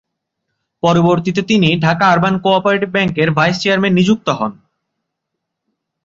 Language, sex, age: Bengali, male, 19-29